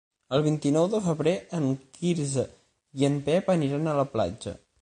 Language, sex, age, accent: Catalan, male, 19-29, central; nord-occidental